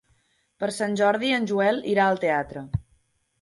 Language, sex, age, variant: Catalan, female, 19-29, Central